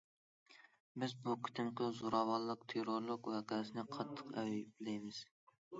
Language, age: Uyghur, 19-29